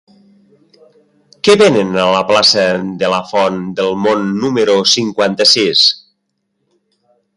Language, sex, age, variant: Catalan, male, 50-59, Nord-Occidental